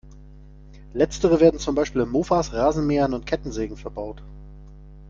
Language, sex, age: German, male, 30-39